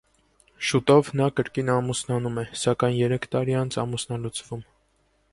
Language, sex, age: Armenian, male, 19-29